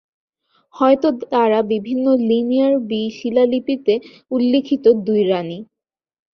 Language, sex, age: Bengali, female, 19-29